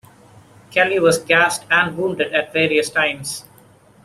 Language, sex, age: English, male, 19-29